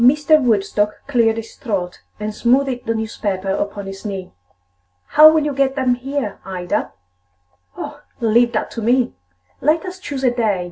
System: none